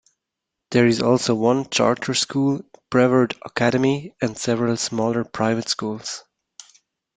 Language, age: English, 30-39